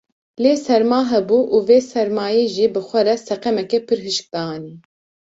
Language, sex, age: Kurdish, female, 19-29